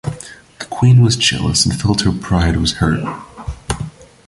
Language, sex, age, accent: English, male, 19-29, United States English